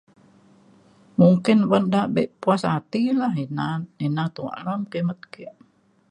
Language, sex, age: Mainstream Kenyah, female, 70-79